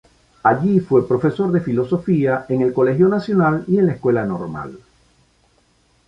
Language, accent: Spanish, Caribe: Cuba, Venezuela, Puerto Rico, República Dominicana, Panamá, Colombia caribeña, México caribeño, Costa del golfo de México